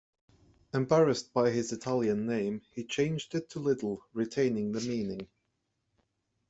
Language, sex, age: English, male, 30-39